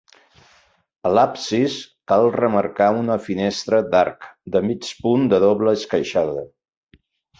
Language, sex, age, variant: Catalan, male, 60-69, Central